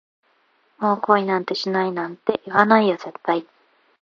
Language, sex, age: Japanese, female, 19-29